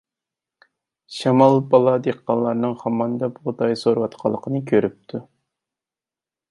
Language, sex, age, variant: Uyghur, male, 30-39, ئۇيغۇر تىلى